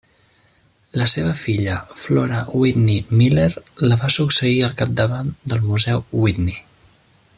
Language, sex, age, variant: Catalan, male, 19-29, Central